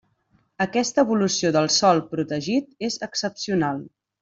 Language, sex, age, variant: Catalan, female, 30-39, Central